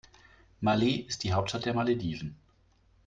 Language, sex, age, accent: German, male, 30-39, Deutschland Deutsch